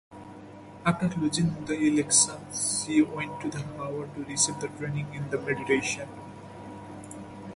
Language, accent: English, India and South Asia (India, Pakistan, Sri Lanka)